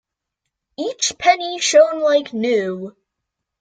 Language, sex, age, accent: English, male, under 19, United States English